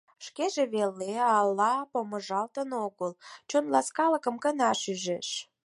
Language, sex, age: Mari, female, 19-29